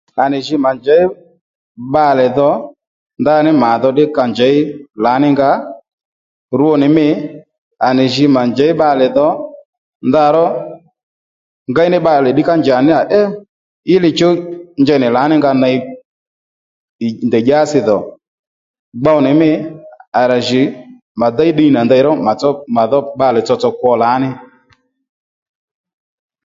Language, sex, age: Lendu, male, 30-39